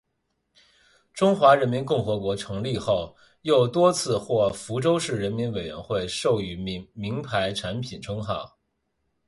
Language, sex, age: Chinese, male, 19-29